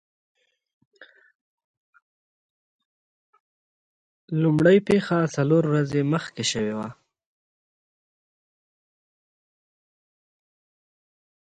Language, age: Pashto, 19-29